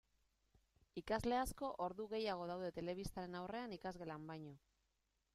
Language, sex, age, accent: Basque, female, 30-39, Mendebalekoa (Araba, Bizkaia, Gipuzkoako mendebaleko herri batzuk)